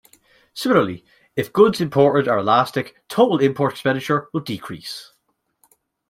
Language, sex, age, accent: English, male, 19-29, Irish English